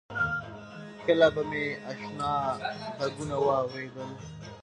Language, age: Pashto, 19-29